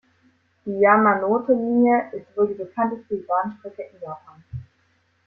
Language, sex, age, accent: German, female, under 19, Deutschland Deutsch